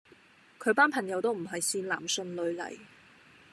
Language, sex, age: Cantonese, female, 19-29